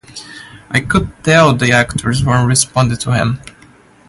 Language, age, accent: English, under 19, United States English